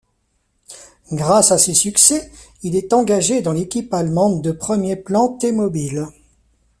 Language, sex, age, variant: French, male, 40-49, Français de métropole